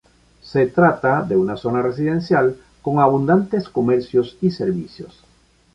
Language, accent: Spanish, Caribe: Cuba, Venezuela, Puerto Rico, República Dominicana, Panamá, Colombia caribeña, México caribeño, Costa del golfo de México